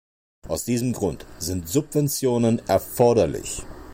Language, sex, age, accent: German, male, 40-49, Deutschland Deutsch